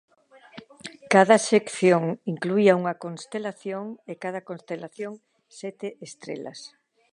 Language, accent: Galician, Normativo (estándar)